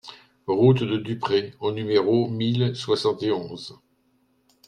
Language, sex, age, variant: French, male, 60-69, Français de métropole